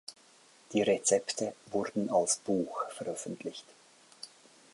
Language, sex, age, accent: German, male, 50-59, Schweizerdeutsch